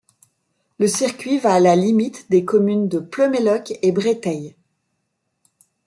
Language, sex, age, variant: French, female, 50-59, Français de métropole